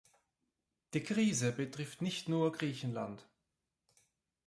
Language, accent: German, Österreichisches Deutsch